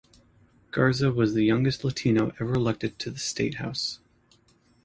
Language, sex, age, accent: English, male, 30-39, United States English